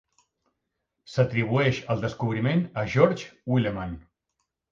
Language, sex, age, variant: Catalan, male, 40-49, Central